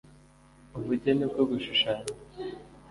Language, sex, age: Kinyarwanda, male, 19-29